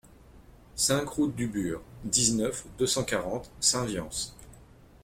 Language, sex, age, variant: French, male, 40-49, Français de métropole